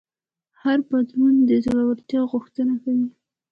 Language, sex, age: Pashto, female, 19-29